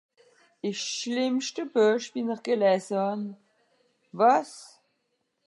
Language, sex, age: Swiss German, female, 50-59